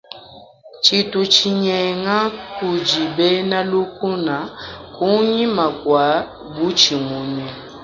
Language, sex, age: Luba-Lulua, female, 19-29